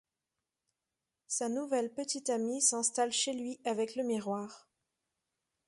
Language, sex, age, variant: French, female, 30-39, Français de métropole